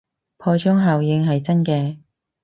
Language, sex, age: Cantonese, female, 30-39